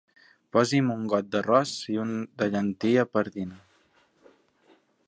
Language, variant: Catalan, Central